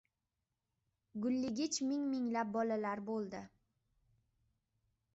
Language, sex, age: Uzbek, female, under 19